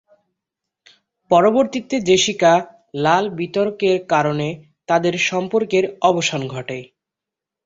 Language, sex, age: Bengali, male, under 19